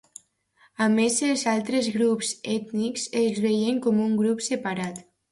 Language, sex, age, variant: Catalan, female, under 19, Alacantí